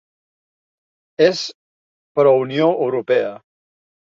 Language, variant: Catalan, Central